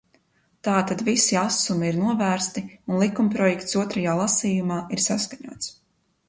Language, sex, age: Latvian, female, 19-29